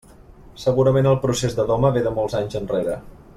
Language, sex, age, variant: Catalan, male, 30-39, Balear